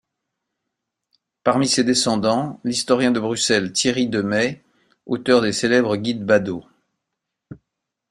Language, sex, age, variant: French, male, 60-69, Français de métropole